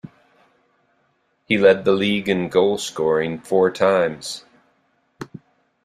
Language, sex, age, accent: English, male, 50-59, United States English